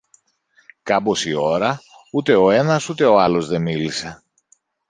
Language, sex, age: Greek, male, 50-59